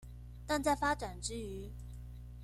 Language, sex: Chinese, female